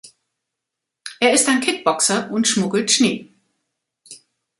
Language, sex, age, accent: German, female, 50-59, Deutschland Deutsch